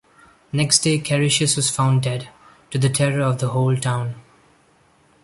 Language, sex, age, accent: English, male, 19-29, India and South Asia (India, Pakistan, Sri Lanka)